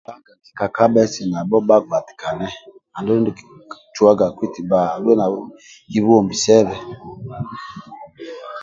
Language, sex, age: Amba (Uganda), male, 40-49